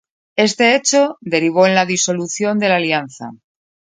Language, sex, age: Spanish, female, 50-59